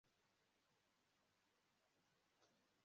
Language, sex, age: Kinyarwanda, female, 19-29